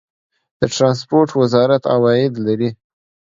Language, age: Pashto, under 19